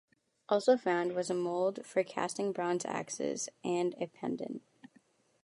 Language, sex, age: English, female, under 19